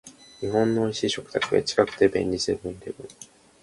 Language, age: Japanese, under 19